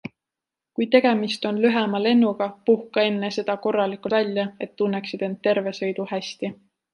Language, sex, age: Estonian, female, 19-29